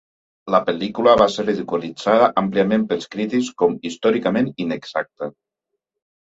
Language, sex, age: Catalan, male, 50-59